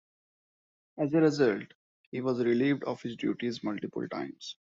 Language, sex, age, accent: English, male, 30-39, India and South Asia (India, Pakistan, Sri Lanka)